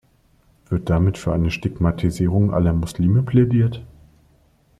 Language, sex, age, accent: German, male, 30-39, Deutschland Deutsch